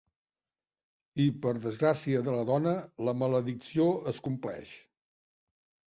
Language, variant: Catalan, Central